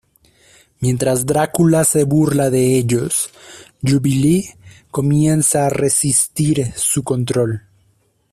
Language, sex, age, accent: Spanish, male, 19-29, Andino-Pacífico: Colombia, Perú, Ecuador, oeste de Bolivia y Venezuela andina